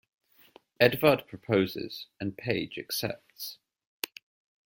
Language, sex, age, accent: English, male, 40-49, England English